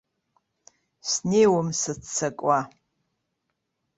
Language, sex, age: Abkhazian, female, 60-69